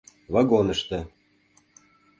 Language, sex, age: Mari, male, 50-59